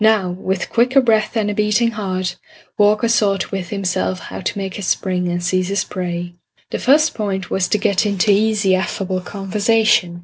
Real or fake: real